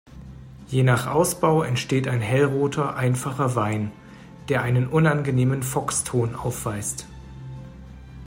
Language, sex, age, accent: German, male, 40-49, Deutschland Deutsch